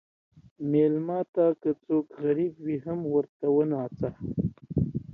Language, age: Pashto, 30-39